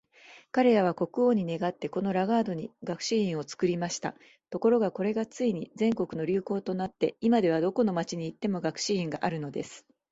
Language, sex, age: Japanese, female, 40-49